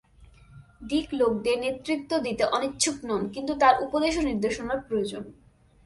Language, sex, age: Bengali, female, 19-29